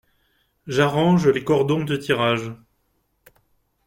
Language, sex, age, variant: French, male, 40-49, Français de métropole